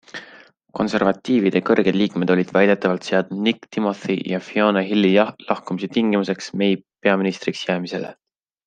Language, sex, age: Estonian, male, 19-29